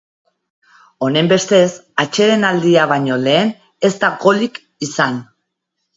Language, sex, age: Basque, female, 40-49